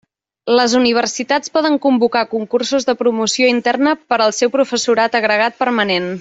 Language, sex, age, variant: Catalan, female, 19-29, Central